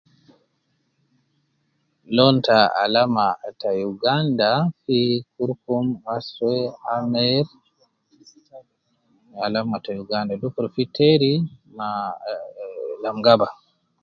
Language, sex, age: Nubi, male, 50-59